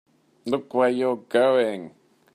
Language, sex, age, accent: English, male, 40-49, England English